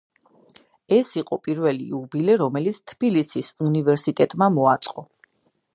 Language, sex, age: Georgian, female, 30-39